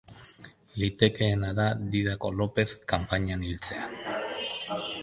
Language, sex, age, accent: Basque, male, 50-59, Mendebalekoa (Araba, Bizkaia, Gipuzkoako mendebaleko herri batzuk)